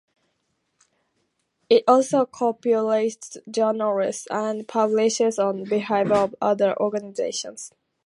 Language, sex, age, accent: English, female, under 19, England English